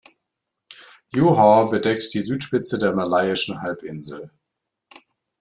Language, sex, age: German, male, 50-59